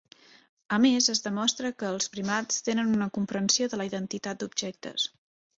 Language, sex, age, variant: Catalan, female, 30-39, Central